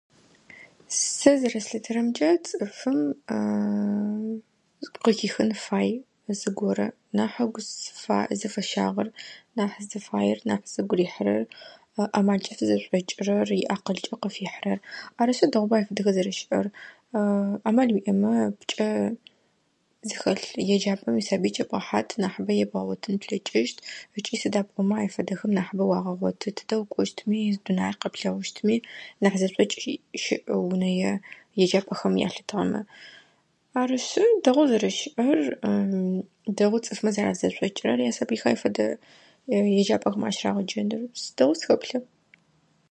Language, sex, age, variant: Adyghe, female, 19-29, Адыгабзэ (Кирил, пстэумэ зэдыряе)